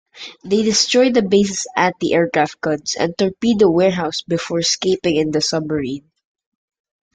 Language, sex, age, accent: English, male, under 19, Filipino